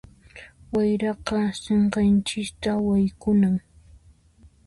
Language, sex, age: Puno Quechua, female, 19-29